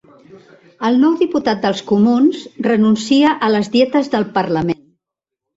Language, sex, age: Catalan, female, 60-69